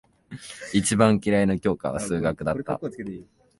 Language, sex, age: Japanese, male, 19-29